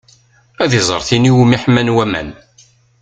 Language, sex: Kabyle, male